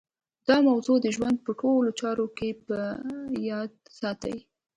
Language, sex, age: Pashto, female, 19-29